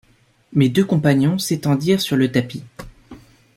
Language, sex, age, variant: French, male, 19-29, Français de métropole